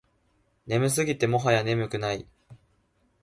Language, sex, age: Japanese, male, 19-29